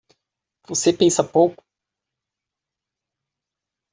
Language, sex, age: Portuguese, female, 30-39